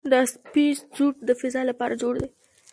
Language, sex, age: Pashto, female, under 19